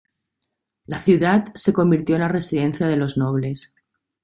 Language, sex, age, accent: Spanish, female, 60-69, España: Norte peninsular (Asturias, Castilla y León, Cantabria, País Vasco, Navarra, Aragón, La Rioja, Guadalajara, Cuenca)